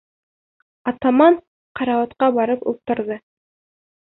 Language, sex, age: Bashkir, female, 19-29